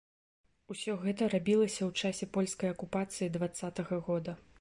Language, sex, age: Belarusian, female, 30-39